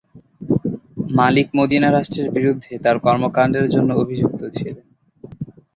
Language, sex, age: Bengali, male, 19-29